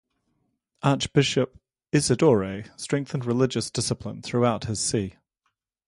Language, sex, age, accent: English, male, 40-49, New Zealand English